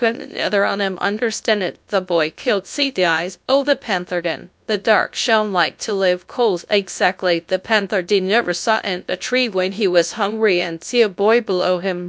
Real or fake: fake